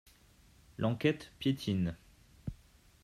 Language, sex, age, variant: French, male, 19-29, Français de métropole